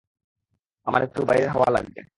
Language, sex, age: Bengali, male, 19-29